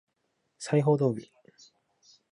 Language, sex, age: Japanese, male, under 19